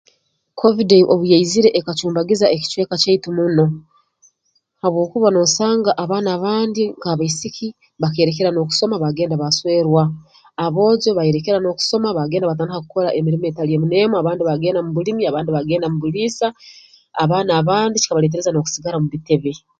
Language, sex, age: Tooro, female, 40-49